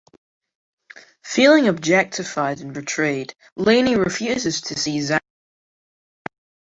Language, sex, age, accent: English, male, under 19, Scottish English